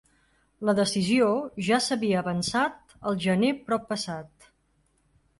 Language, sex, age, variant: Catalan, female, 40-49, Central